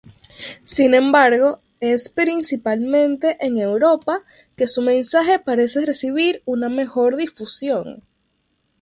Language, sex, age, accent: Spanish, female, under 19, Caribe: Cuba, Venezuela, Puerto Rico, República Dominicana, Panamá, Colombia caribeña, México caribeño, Costa del golfo de México